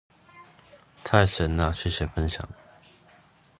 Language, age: Chinese, 30-39